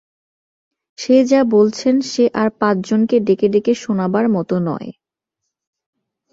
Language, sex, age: Bengali, female, 19-29